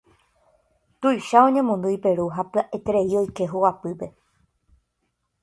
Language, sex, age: Guarani, male, under 19